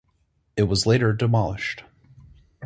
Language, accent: English, United States English